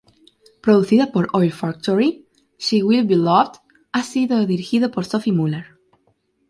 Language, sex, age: Spanish, female, 19-29